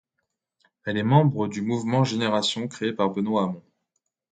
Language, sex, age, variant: French, male, 19-29, Français de métropole